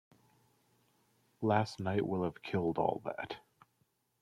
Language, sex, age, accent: English, male, 30-39, United States English